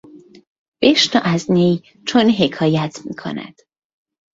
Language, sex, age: Persian, female, 19-29